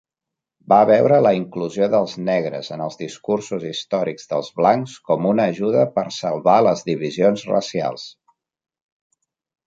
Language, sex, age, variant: Catalan, male, 40-49, Central